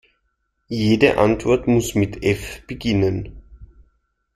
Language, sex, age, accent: German, male, 30-39, Österreichisches Deutsch